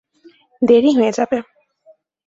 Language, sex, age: Bengali, female, 19-29